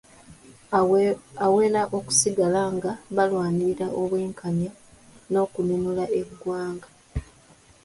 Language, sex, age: Ganda, female, 19-29